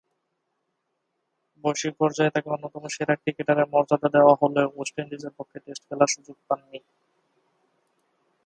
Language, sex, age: Bengali, male, 19-29